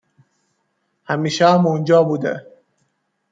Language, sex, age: Persian, male, 19-29